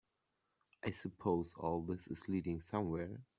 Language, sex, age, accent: English, male, 19-29, United States English